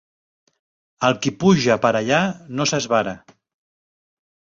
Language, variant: Catalan, Central